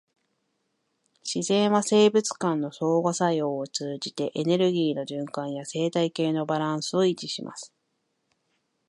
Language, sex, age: Japanese, female, 40-49